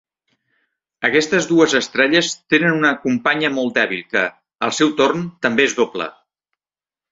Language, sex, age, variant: Catalan, male, 50-59, Central